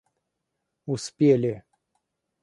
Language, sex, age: Russian, male, 50-59